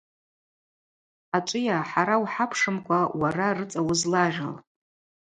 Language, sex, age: Abaza, female, 40-49